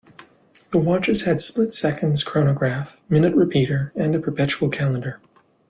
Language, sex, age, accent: English, male, 19-29, Canadian English